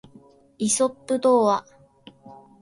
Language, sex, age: Japanese, female, 19-29